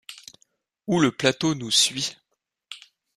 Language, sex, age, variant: French, male, 19-29, Français de métropole